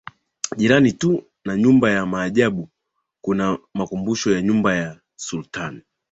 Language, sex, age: Swahili, male, 30-39